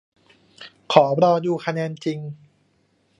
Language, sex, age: Thai, male, 19-29